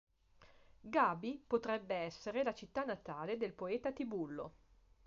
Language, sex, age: Italian, female, 50-59